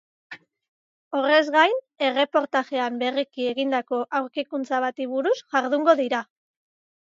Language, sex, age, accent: Basque, female, 40-49, Mendebalekoa (Araba, Bizkaia, Gipuzkoako mendebaleko herri batzuk)